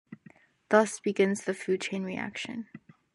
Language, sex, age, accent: English, female, under 19, United States English